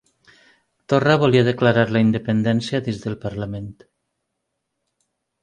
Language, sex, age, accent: Catalan, female, 40-49, valencià